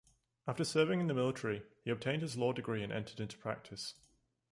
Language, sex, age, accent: English, male, 19-29, England English